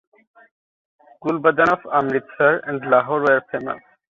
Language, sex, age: English, male, 19-29